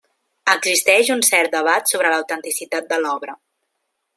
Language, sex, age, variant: Catalan, female, 19-29, Central